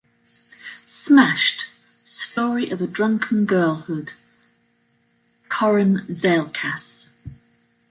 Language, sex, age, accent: English, female, 60-69, England English